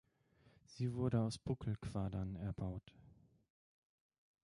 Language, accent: German, Deutschland Deutsch